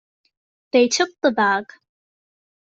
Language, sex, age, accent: English, female, 19-29, England English